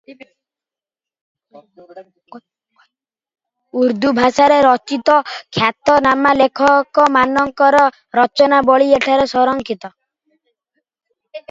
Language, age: Odia, 50-59